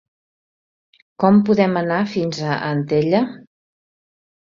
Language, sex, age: Catalan, female, 60-69